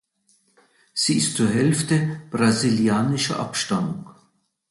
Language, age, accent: German, 70-79, Deutschland Deutsch